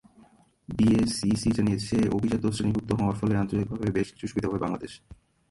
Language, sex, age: Bengali, male, 19-29